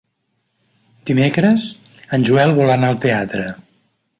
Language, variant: Catalan, Central